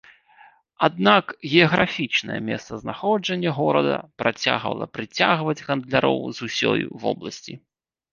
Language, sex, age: Belarusian, male, 40-49